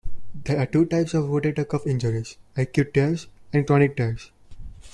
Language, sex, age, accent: English, male, 19-29, India and South Asia (India, Pakistan, Sri Lanka)